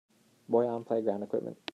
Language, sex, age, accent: English, male, 30-39, Canadian English